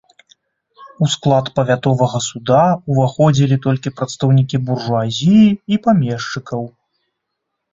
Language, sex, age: Belarusian, male, 40-49